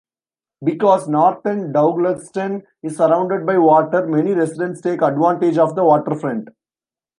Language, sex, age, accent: English, male, 19-29, India and South Asia (India, Pakistan, Sri Lanka)